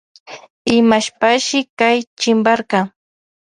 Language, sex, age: Loja Highland Quichua, female, 19-29